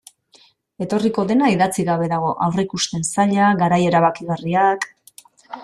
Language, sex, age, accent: Basque, female, 40-49, Mendebalekoa (Araba, Bizkaia, Gipuzkoako mendebaleko herri batzuk)